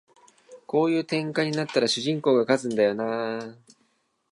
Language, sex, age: Japanese, male, 19-29